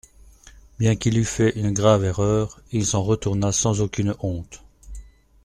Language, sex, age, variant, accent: French, male, 40-49, Français d'Europe, Français de Belgique